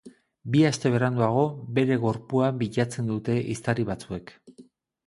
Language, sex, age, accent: Basque, male, 40-49, Erdialdekoa edo Nafarra (Gipuzkoa, Nafarroa)